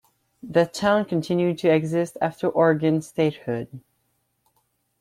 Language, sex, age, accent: English, male, 19-29, England English